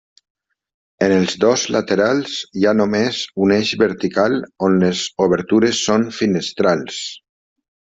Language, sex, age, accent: Catalan, male, 50-59, valencià